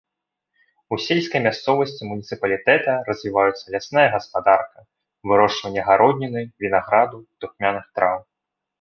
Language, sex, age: Belarusian, male, 19-29